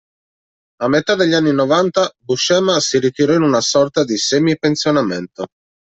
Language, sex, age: Italian, male, 30-39